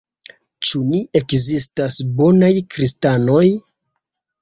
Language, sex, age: Esperanto, male, 30-39